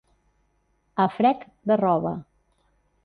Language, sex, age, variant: Catalan, female, 40-49, Central